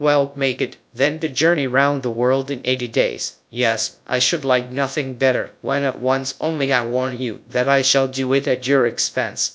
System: TTS, GradTTS